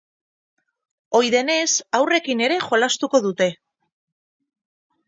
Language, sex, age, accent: Basque, female, 50-59, Erdialdekoa edo Nafarra (Gipuzkoa, Nafarroa)